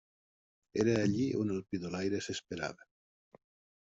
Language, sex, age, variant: Catalan, male, 40-49, Septentrional